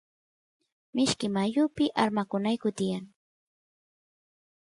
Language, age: Santiago del Estero Quichua, 30-39